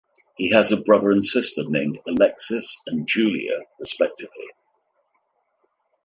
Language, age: English, 60-69